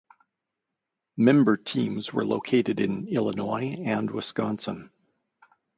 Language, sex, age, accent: English, male, 50-59, Canadian English